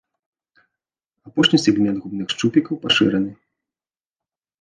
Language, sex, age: Belarusian, male, 30-39